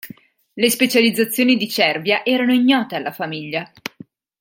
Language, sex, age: Italian, female, 30-39